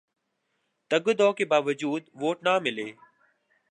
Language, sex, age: Urdu, male, 19-29